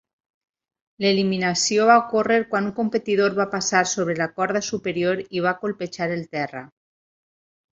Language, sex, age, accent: Catalan, female, 40-49, valencià